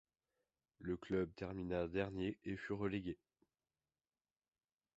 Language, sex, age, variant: French, male, 30-39, Français de métropole